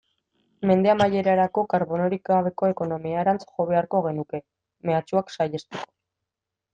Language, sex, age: Basque, female, 19-29